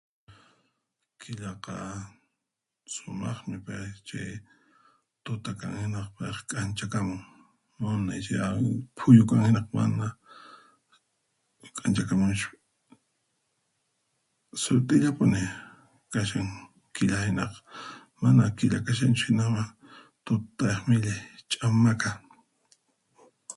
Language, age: Puno Quechua, 30-39